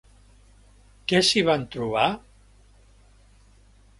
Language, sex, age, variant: Catalan, male, 70-79, Central